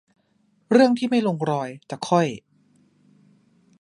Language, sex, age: Thai, male, 30-39